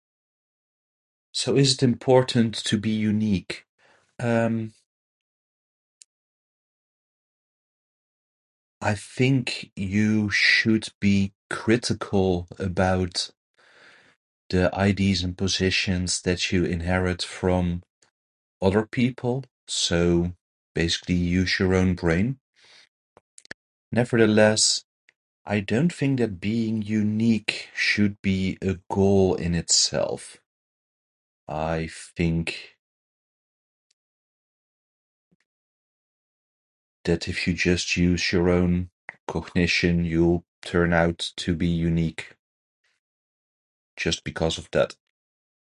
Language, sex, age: English, male, 30-39